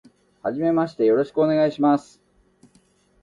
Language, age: Japanese, 60-69